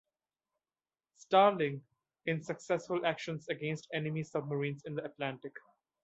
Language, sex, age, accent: English, male, 19-29, India and South Asia (India, Pakistan, Sri Lanka)